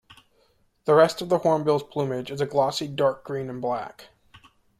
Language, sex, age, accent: English, male, 30-39, United States English